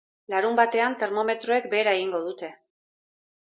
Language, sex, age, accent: Basque, female, 50-59, Erdialdekoa edo Nafarra (Gipuzkoa, Nafarroa)